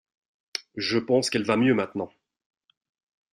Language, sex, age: French, male, 40-49